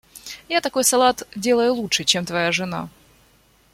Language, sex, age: Russian, female, 19-29